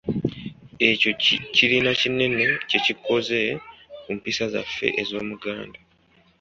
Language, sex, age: Ganda, male, 19-29